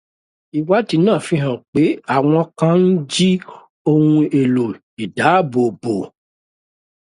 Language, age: Yoruba, 50-59